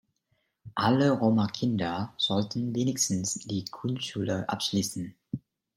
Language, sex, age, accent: German, male, 30-39, Deutschland Deutsch